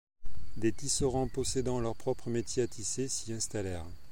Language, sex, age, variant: French, male, 40-49, Français de métropole